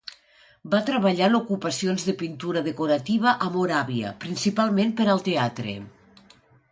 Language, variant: Catalan, Nord-Occidental